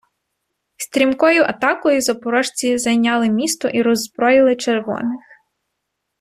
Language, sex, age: Ukrainian, female, 30-39